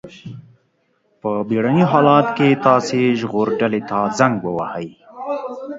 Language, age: Pashto, 19-29